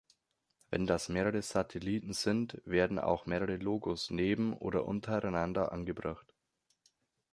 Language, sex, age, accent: German, male, 19-29, Deutschland Deutsch